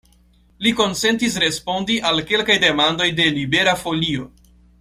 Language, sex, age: Esperanto, male, 19-29